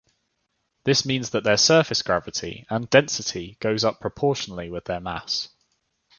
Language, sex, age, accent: English, male, 19-29, England English